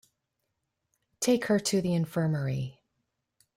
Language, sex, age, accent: English, female, 50-59, United States English